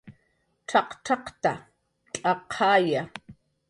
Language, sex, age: Jaqaru, female, 40-49